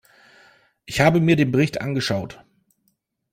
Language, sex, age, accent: German, male, 30-39, Deutschland Deutsch